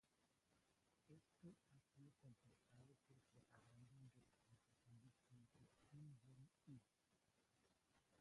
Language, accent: Spanish, Andino-Pacífico: Colombia, Perú, Ecuador, oeste de Bolivia y Venezuela andina